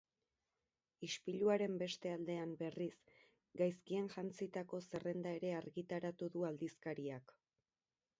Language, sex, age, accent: Basque, female, 30-39, Erdialdekoa edo Nafarra (Gipuzkoa, Nafarroa)